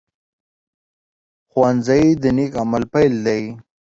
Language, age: Pashto, 30-39